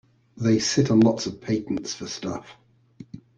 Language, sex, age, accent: English, male, 50-59, England English